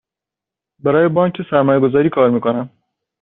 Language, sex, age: Persian, male, under 19